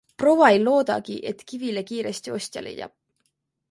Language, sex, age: Estonian, female, 19-29